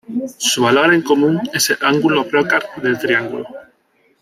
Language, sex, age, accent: Spanish, male, 30-39, España: Sur peninsular (Andalucia, Extremadura, Murcia)